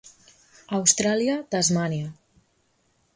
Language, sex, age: Catalan, female, 19-29